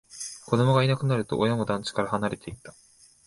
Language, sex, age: Japanese, male, 19-29